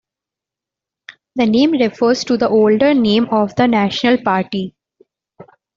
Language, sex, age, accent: English, female, 19-29, India and South Asia (India, Pakistan, Sri Lanka)